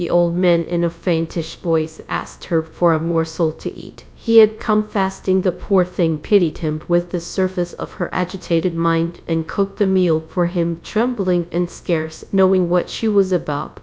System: TTS, GradTTS